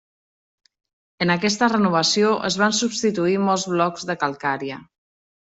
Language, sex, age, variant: Catalan, female, 40-49, Central